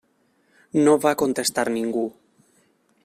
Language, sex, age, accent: Catalan, male, 19-29, valencià